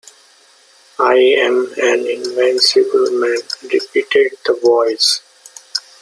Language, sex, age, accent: English, male, 19-29, India and South Asia (India, Pakistan, Sri Lanka)